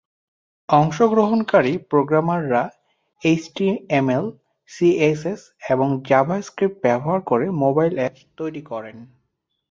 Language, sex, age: Bengali, male, 19-29